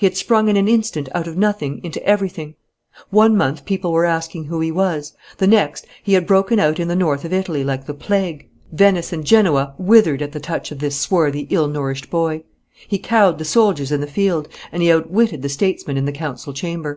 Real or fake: real